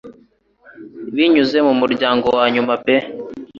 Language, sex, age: Kinyarwanda, male, 19-29